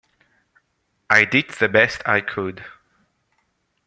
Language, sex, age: English, male, 19-29